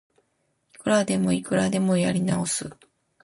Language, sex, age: Japanese, female, 40-49